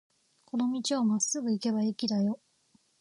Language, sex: Japanese, female